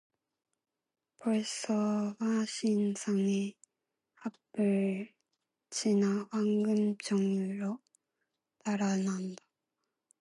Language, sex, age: Korean, female, 19-29